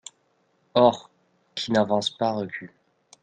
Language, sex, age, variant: French, male, 19-29, Français de métropole